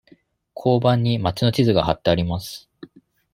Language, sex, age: Japanese, male, 30-39